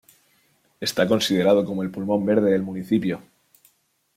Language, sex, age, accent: Spanish, male, 19-29, España: Sur peninsular (Andalucia, Extremadura, Murcia)